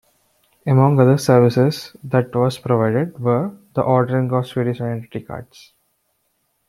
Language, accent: English, India and South Asia (India, Pakistan, Sri Lanka)